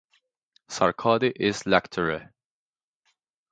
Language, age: English, 19-29